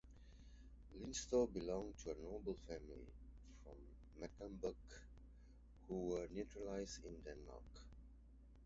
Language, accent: English, England English